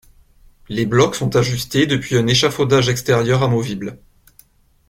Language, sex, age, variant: French, male, 19-29, Français de métropole